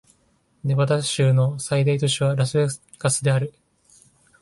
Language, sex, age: Japanese, male, 19-29